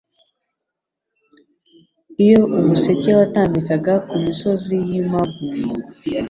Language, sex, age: Kinyarwanda, female, 19-29